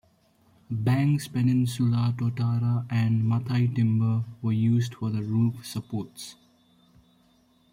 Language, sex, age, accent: English, male, 19-29, India and South Asia (India, Pakistan, Sri Lanka)